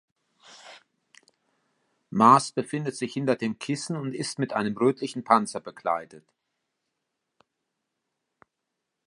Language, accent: German, Deutschland Deutsch